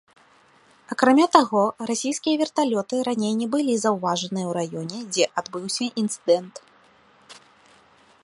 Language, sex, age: Belarusian, female, 19-29